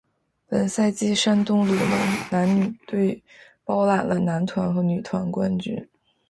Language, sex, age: Chinese, female, 19-29